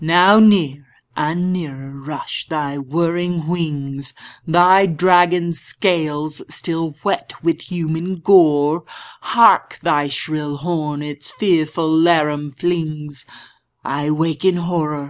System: none